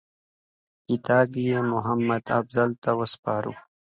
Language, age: Pashto, 19-29